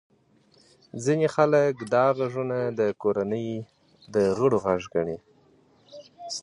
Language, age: Pashto, 30-39